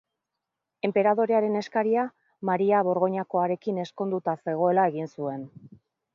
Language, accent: Basque, Mendebalekoa (Araba, Bizkaia, Gipuzkoako mendebaleko herri batzuk)